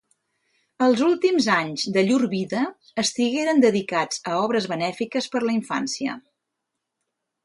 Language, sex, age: Catalan, female, 60-69